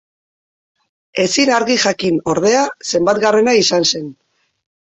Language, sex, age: Basque, female, 40-49